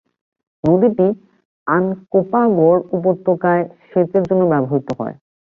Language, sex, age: Bengali, male, 19-29